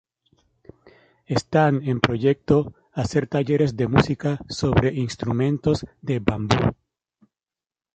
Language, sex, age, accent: Spanish, male, 30-39, España: Centro-Sur peninsular (Madrid, Toledo, Castilla-La Mancha)